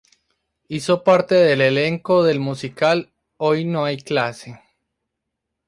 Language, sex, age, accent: Spanish, male, 19-29, Andino-Pacífico: Colombia, Perú, Ecuador, oeste de Bolivia y Venezuela andina